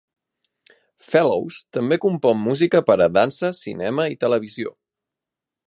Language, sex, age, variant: Catalan, female, 19-29, Central